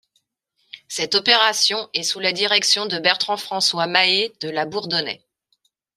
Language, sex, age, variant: French, female, 40-49, Français de métropole